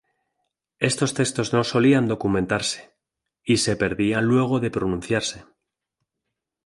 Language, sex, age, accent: Spanish, male, 40-49, España: Centro-Sur peninsular (Madrid, Toledo, Castilla-La Mancha)